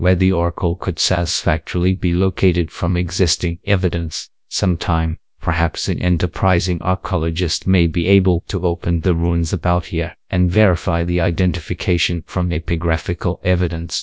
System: TTS, GradTTS